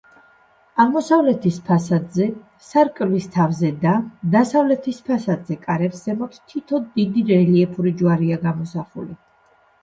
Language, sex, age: Georgian, female, 40-49